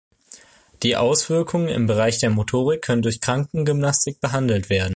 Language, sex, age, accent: German, male, under 19, Deutschland Deutsch